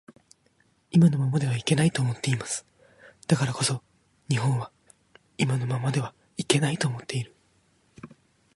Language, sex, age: Japanese, male, 19-29